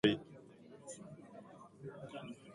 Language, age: English, under 19